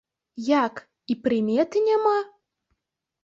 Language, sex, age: Belarusian, female, under 19